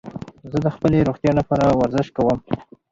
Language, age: Pashto, 19-29